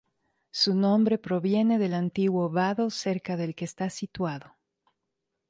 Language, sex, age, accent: Spanish, female, 40-49, México; Andino-Pacífico: Colombia, Perú, Ecuador, oeste de Bolivia y Venezuela andina